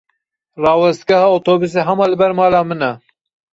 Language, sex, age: Kurdish, male, 30-39